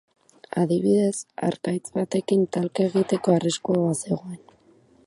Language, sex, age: Basque, female, 19-29